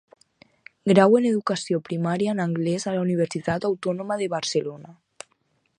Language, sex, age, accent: Catalan, female, under 19, valencià